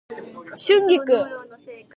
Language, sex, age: Japanese, female, 19-29